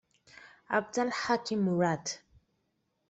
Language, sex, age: English, female, 19-29